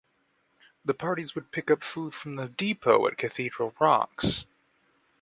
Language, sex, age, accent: English, male, 19-29, United States English